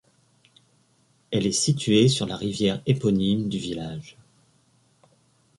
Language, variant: French, Français de métropole